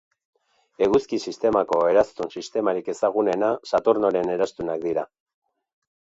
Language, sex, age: Basque, male, 60-69